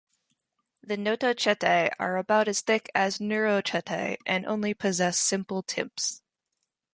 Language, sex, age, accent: English, female, 19-29, Canadian English